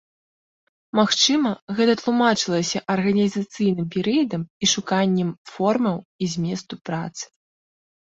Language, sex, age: Belarusian, female, 30-39